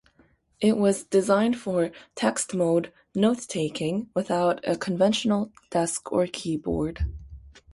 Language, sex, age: English, female, 19-29